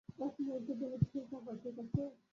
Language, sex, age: Bengali, female, 19-29